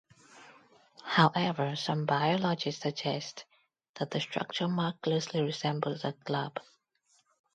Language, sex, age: English, female, 19-29